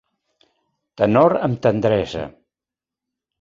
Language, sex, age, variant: Catalan, male, 70-79, Central